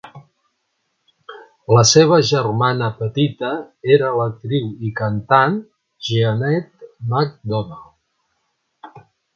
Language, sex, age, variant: Catalan, male, 60-69, Central